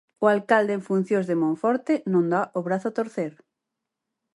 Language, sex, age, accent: Galician, female, 30-39, Oriental (común en zona oriental)